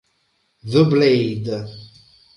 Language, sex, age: Italian, male, 40-49